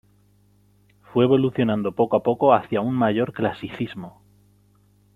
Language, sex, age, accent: Spanish, male, 19-29, España: Centro-Sur peninsular (Madrid, Toledo, Castilla-La Mancha)